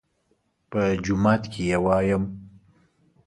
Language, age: Pashto, 30-39